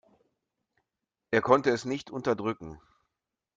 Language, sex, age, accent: German, male, 40-49, Deutschland Deutsch